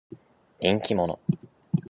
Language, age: Japanese, 19-29